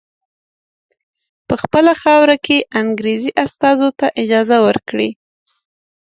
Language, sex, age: Pashto, female, 30-39